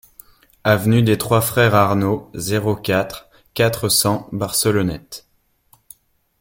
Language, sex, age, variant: French, male, 19-29, Français de métropole